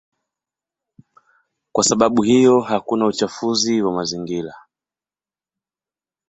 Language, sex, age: Swahili, male, 19-29